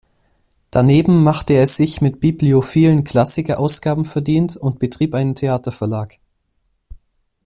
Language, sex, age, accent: German, male, under 19, Deutschland Deutsch